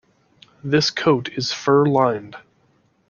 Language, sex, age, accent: English, male, 30-39, Canadian English